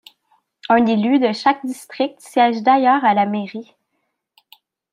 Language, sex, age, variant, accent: French, female, 19-29, Français d'Amérique du Nord, Français du Canada